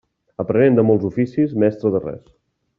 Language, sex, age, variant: Catalan, male, 19-29, Central